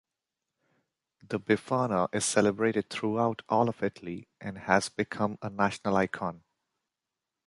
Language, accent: English, India and South Asia (India, Pakistan, Sri Lanka)